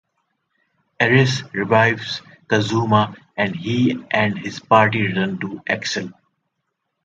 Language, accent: English, India and South Asia (India, Pakistan, Sri Lanka)